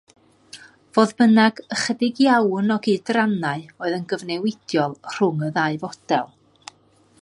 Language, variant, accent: Welsh, North-Western Welsh, Y Deyrnas Unedig Cymraeg